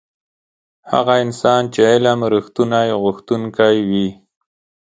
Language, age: Pashto, 30-39